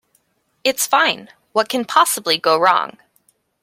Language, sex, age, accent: English, female, 19-29, Canadian English